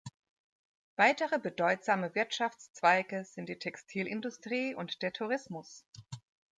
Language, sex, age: German, female, 30-39